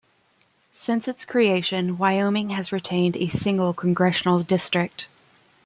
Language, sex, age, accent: English, female, 19-29, United States English